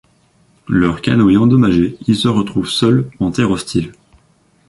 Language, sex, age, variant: French, male, under 19, Français de métropole